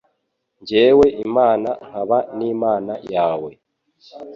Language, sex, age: Kinyarwanda, male, 19-29